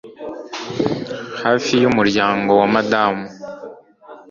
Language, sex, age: Kinyarwanda, male, 19-29